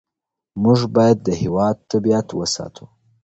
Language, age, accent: Pashto, 19-29, معیاري پښتو